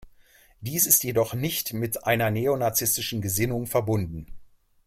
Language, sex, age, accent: German, male, 40-49, Deutschland Deutsch